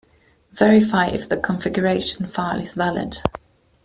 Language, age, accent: English, 19-29, England English